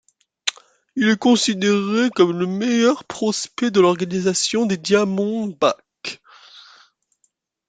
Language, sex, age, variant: French, male, under 19, Français de métropole